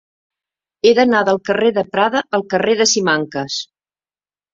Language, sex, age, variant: Catalan, female, 60-69, Central